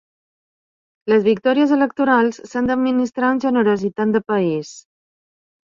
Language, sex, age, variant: Catalan, female, 50-59, Balear